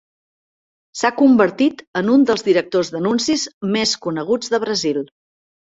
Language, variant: Catalan, Central